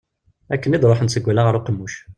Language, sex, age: Kabyle, male, 19-29